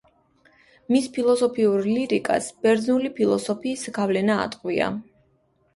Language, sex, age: Georgian, female, 19-29